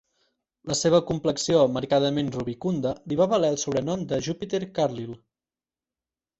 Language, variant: Catalan, Central